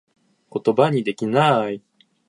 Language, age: Japanese, 19-29